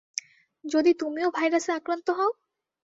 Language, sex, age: Bengali, female, 19-29